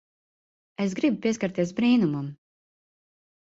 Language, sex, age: Latvian, female, 30-39